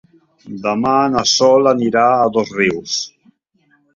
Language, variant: Catalan, Central